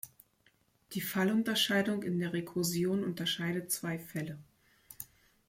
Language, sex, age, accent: German, female, 40-49, Deutschland Deutsch